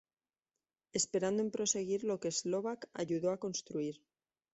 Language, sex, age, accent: Spanish, female, 19-29, España: Centro-Sur peninsular (Madrid, Toledo, Castilla-La Mancha)